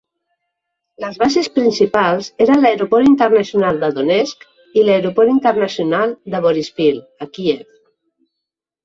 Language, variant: Catalan, Nord-Occidental